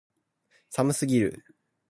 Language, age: Japanese, under 19